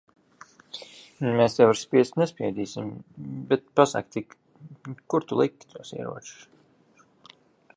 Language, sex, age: Latvian, male, 19-29